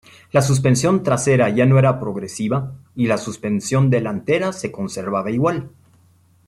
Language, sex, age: Spanish, male, 60-69